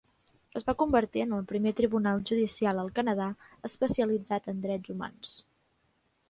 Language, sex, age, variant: Catalan, female, 19-29, Central